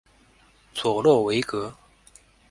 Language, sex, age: Chinese, male, 19-29